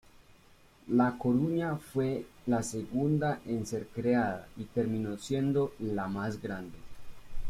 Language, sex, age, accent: Spanish, male, 19-29, Andino-Pacífico: Colombia, Perú, Ecuador, oeste de Bolivia y Venezuela andina